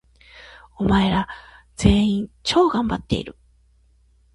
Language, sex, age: Japanese, female, 40-49